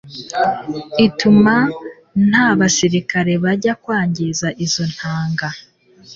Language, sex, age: Kinyarwanda, female, 19-29